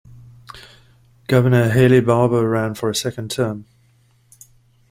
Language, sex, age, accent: English, male, 30-39, Southern African (South Africa, Zimbabwe, Namibia)